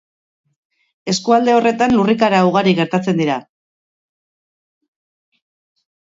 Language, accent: Basque, Erdialdekoa edo Nafarra (Gipuzkoa, Nafarroa)